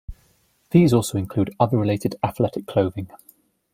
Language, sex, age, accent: English, male, 19-29, England English